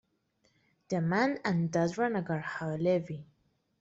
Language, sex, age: English, female, 19-29